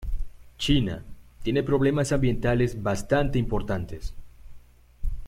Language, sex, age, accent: Spanish, male, 19-29, México